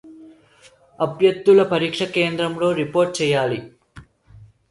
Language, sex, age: Telugu, male, 19-29